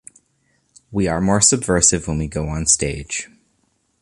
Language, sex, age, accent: English, male, 19-29, Canadian English